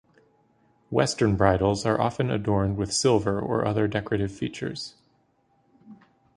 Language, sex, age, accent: English, male, 40-49, United States English